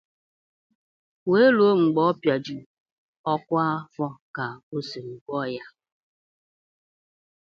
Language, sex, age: Igbo, female, 50-59